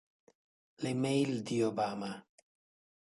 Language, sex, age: Italian, male, 60-69